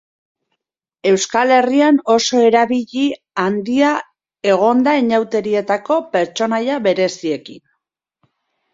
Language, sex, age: Basque, female, 40-49